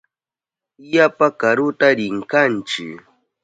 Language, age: Southern Pastaza Quechua, 30-39